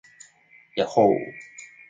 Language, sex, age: Japanese, male, 30-39